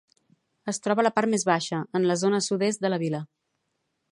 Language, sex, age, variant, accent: Catalan, female, 40-49, Central, central